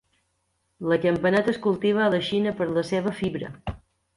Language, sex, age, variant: Catalan, female, 50-59, Balear